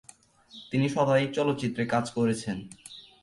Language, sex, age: Bengali, male, 19-29